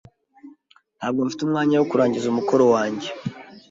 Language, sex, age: Kinyarwanda, male, 19-29